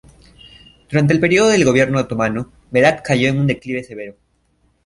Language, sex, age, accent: Spanish, male, under 19, Andino-Pacífico: Colombia, Perú, Ecuador, oeste de Bolivia y Venezuela andina